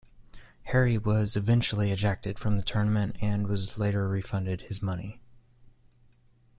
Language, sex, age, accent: English, male, 19-29, United States English